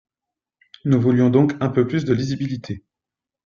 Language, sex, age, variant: French, male, 30-39, Français de métropole